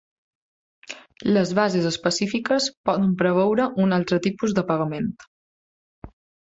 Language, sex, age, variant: Catalan, female, 19-29, Balear